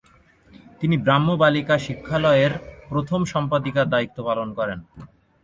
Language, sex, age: Bengali, male, 19-29